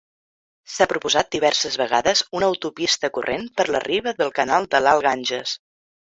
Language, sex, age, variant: Catalan, female, 19-29, Central